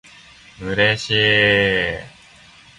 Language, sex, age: Japanese, male, 19-29